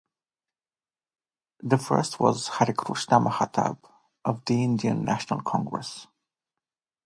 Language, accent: English, Eastern European